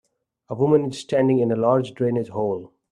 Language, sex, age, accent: English, male, 30-39, India and South Asia (India, Pakistan, Sri Lanka)